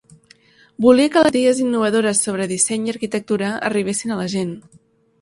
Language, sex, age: Catalan, female, 19-29